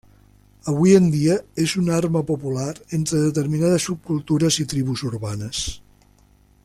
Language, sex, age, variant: Catalan, male, 60-69, Central